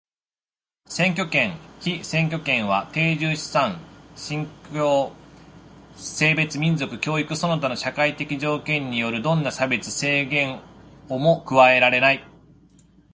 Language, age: Japanese, 40-49